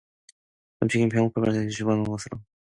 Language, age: Korean, 19-29